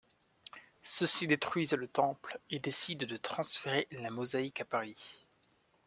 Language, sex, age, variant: French, male, 19-29, Français de métropole